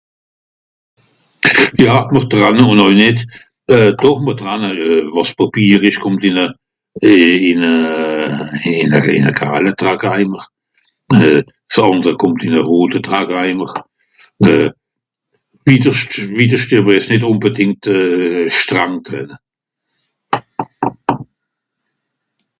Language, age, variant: Swiss German, 70-79, Nordniederàlemmànisch (Rishoffe, Zàwere, Bùsswìller, Hawenau, Brüemt, Stroossbùri, Molse, Dàmbàch, Schlettstàtt, Pfàlzbùri usw.)